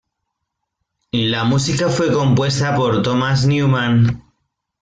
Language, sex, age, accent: Spanish, male, 30-39, España: Norte peninsular (Asturias, Castilla y León, Cantabria, País Vasco, Navarra, Aragón, La Rioja, Guadalajara, Cuenca)